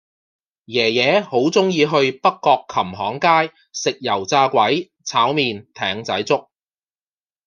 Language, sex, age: Cantonese, male, 40-49